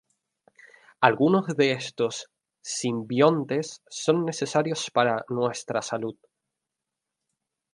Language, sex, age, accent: Spanish, male, 19-29, España: Islas Canarias